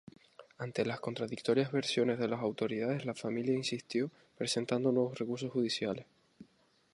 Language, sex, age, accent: Spanish, male, 19-29, España: Islas Canarias